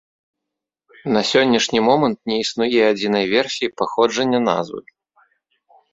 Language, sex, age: Belarusian, male, 30-39